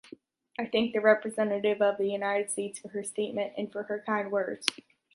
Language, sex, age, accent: English, female, 19-29, United States English